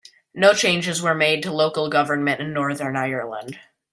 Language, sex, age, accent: English, male, under 19, United States English